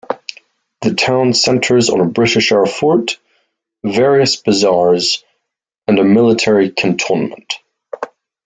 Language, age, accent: English, 19-29, Irish English